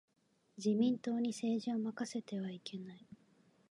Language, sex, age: Japanese, female, 19-29